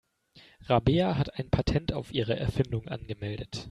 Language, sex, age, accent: German, male, 19-29, Deutschland Deutsch